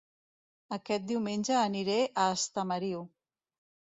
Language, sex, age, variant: Catalan, female, 50-59, Central